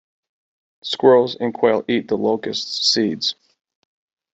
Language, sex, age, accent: English, male, 40-49, United States English